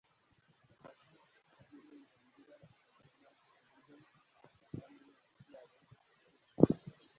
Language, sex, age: Kinyarwanda, male, 40-49